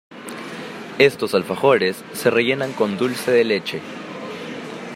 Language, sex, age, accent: Spanish, male, 19-29, Andino-Pacífico: Colombia, Perú, Ecuador, oeste de Bolivia y Venezuela andina